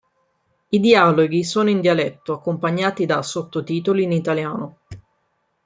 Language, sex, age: Italian, female, 30-39